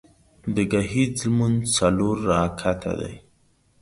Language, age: Pashto, 19-29